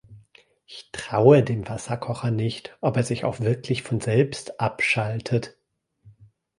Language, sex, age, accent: German, male, 40-49, Deutschland Deutsch